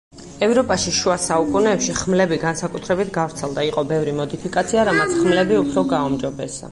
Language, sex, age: Georgian, female, 40-49